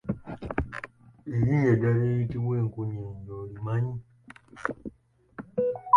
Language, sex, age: Ganda, male, 19-29